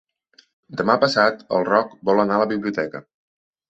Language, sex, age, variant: Catalan, male, 19-29, Central